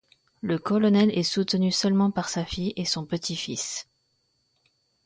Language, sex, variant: French, female, Français de métropole